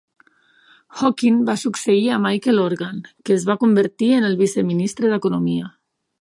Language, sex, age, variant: Catalan, female, 30-39, Central